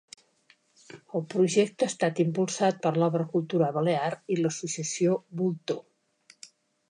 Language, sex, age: Catalan, female, 70-79